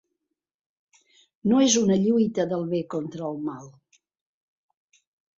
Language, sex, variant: Catalan, female, Central